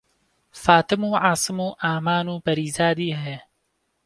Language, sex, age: Central Kurdish, male, 19-29